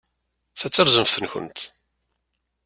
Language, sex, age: Kabyle, male, 40-49